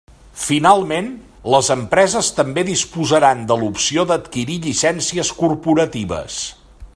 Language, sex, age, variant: Catalan, male, 60-69, Central